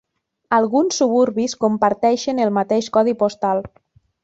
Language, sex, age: Catalan, female, 30-39